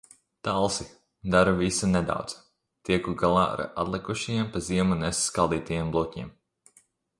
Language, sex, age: Latvian, male, under 19